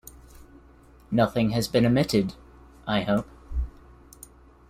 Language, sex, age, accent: English, male, 19-29, New Zealand English